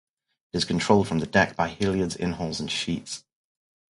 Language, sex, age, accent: English, male, 30-39, England English